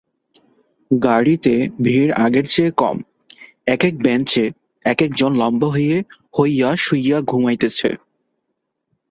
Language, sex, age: Bengali, male, 19-29